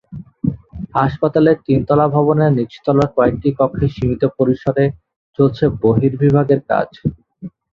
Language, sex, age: Bengali, male, 19-29